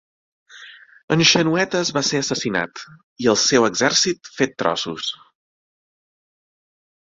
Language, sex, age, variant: Catalan, male, 30-39, Central